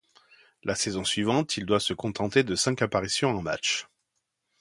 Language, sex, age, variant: French, male, 40-49, Français de métropole